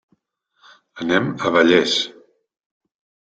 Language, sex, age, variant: Catalan, male, 40-49, Central